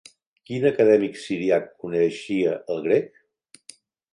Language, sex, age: Catalan, male, 60-69